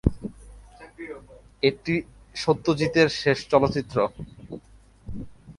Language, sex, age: Bengali, male, 19-29